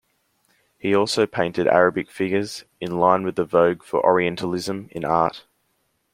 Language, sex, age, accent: English, male, under 19, Australian English